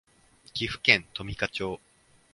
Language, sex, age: Japanese, male, 19-29